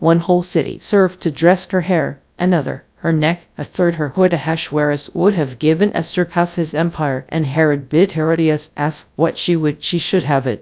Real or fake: fake